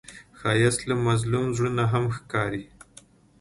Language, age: Pashto, 19-29